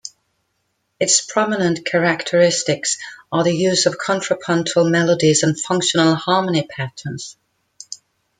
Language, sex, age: English, female, 50-59